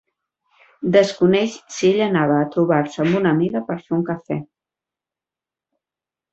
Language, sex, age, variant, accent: Catalan, female, 40-49, Central, tarragoní